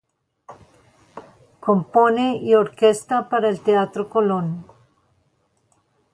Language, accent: Spanish, Andino-Pacífico: Colombia, Perú, Ecuador, oeste de Bolivia y Venezuela andina